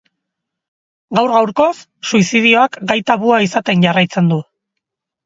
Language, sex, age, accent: Basque, female, 40-49, Erdialdekoa edo Nafarra (Gipuzkoa, Nafarroa)